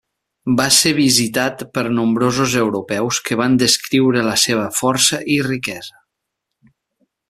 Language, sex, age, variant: Catalan, male, 40-49, Nord-Occidental